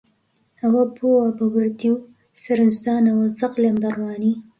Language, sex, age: Central Kurdish, female, 19-29